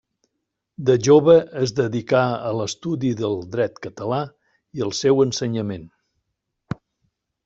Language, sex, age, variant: Catalan, male, 60-69, Central